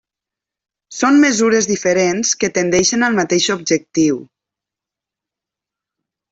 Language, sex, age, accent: Catalan, female, 50-59, valencià